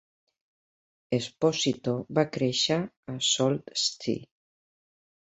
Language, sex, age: Catalan, female, 60-69